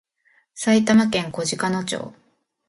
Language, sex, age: Japanese, female, 40-49